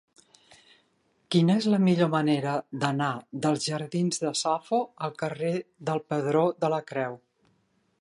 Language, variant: Catalan, Central